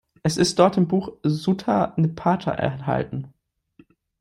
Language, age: German, 19-29